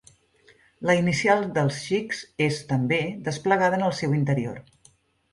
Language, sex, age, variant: Catalan, female, 40-49, Central